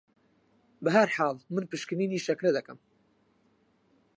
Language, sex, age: Central Kurdish, male, 19-29